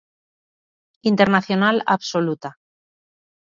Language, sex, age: Galician, female, 40-49